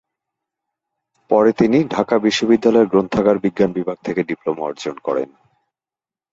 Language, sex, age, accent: Bengali, male, 40-49, Bangladeshi